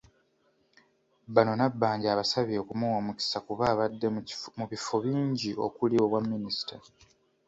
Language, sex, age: Ganda, male, 19-29